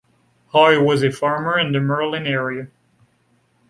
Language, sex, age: English, male, 19-29